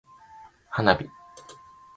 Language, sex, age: Japanese, male, 19-29